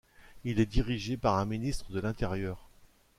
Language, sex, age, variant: French, male, 40-49, Français de métropole